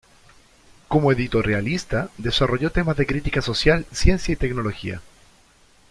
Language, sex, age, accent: Spanish, male, 19-29, Chileno: Chile, Cuyo